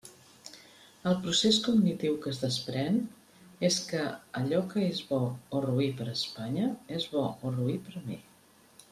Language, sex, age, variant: Catalan, female, 50-59, Central